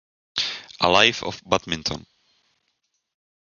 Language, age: Spanish, 19-29